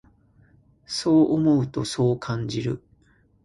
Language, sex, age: Japanese, male, 30-39